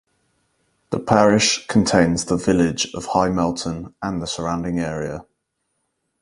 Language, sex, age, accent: English, male, 19-29, England English